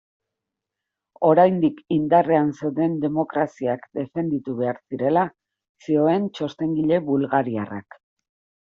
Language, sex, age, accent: Basque, female, 40-49, Erdialdekoa edo Nafarra (Gipuzkoa, Nafarroa)